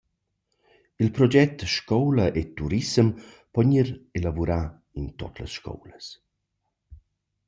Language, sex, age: Romansh, male, 40-49